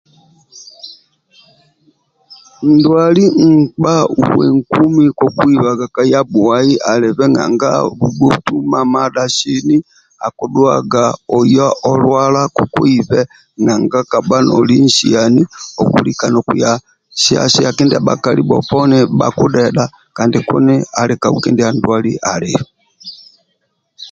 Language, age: Amba (Uganda), 50-59